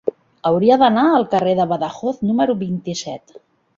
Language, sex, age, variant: Catalan, female, 50-59, Central